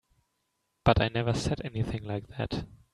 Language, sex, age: English, male, 19-29